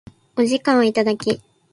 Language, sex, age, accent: Japanese, female, 19-29, 標準語